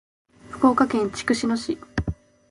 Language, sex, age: Japanese, female, 19-29